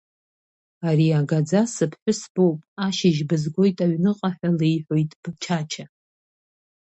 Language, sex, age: Abkhazian, female, 30-39